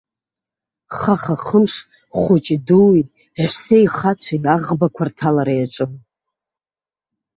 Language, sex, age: Abkhazian, female, 30-39